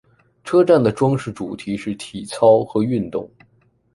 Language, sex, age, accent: Chinese, male, 19-29, 出生地：北京市